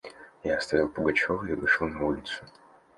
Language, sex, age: Russian, male, 19-29